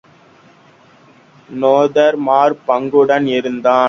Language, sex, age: Tamil, male, under 19